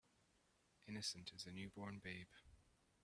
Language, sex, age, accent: English, male, 19-29, Irish English